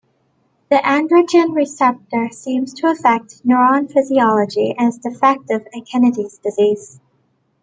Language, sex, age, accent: English, female, 19-29, United States English